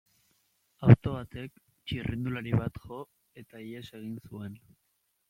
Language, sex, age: Basque, male, 19-29